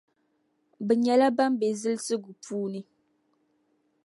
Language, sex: Dagbani, female